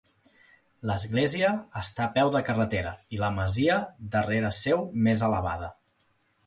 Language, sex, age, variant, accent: Catalan, male, 30-39, Central, central